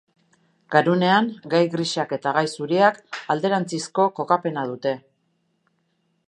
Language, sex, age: Basque, female, 50-59